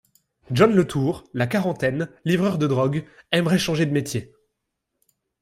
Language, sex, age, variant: French, male, 19-29, Français de métropole